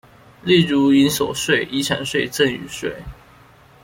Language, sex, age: Chinese, male, 19-29